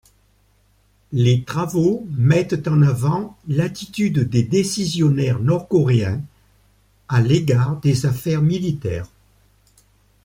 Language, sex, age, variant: French, male, 70-79, Français de métropole